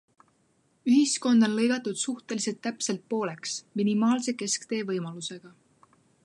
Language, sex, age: Estonian, female, 19-29